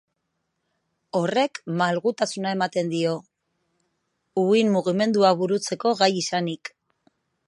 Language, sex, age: Basque, female, 40-49